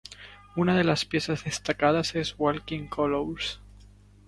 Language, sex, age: Spanish, male, 19-29